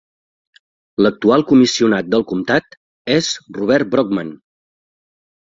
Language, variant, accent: Catalan, Central, gironí